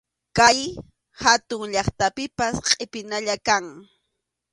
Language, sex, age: Arequipa-La Unión Quechua, female, 30-39